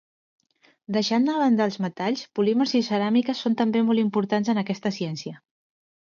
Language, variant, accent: Catalan, Central, central